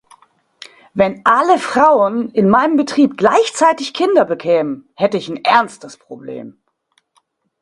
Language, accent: German, Deutschland Deutsch